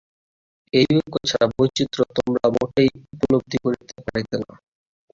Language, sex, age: Bengali, male, 19-29